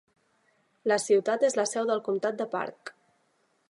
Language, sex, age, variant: Catalan, female, 30-39, Central